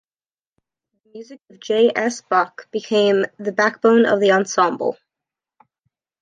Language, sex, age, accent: English, female, 19-29, United States English